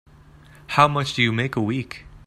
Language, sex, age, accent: English, male, 19-29, Canadian English